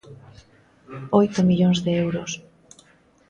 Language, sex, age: Galician, female, 40-49